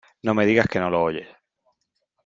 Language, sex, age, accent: Spanish, male, 19-29, España: Sur peninsular (Andalucia, Extremadura, Murcia)